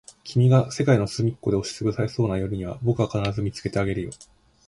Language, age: Japanese, 19-29